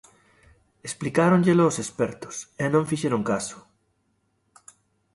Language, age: Galician, 40-49